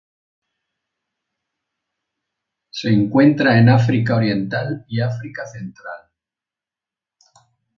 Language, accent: Spanish, España: Centro-Sur peninsular (Madrid, Toledo, Castilla-La Mancha)